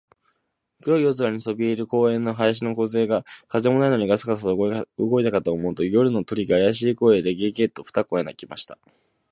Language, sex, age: Japanese, male, 19-29